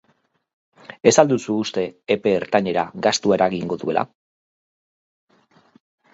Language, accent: Basque, Erdialdekoa edo Nafarra (Gipuzkoa, Nafarroa)